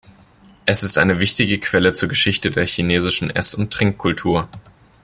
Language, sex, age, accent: German, male, 19-29, Deutschland Deutsch